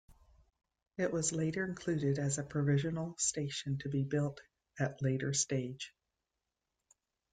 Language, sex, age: English, female, 50-59